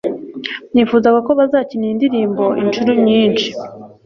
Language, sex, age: Kinyarwanda, female, under 19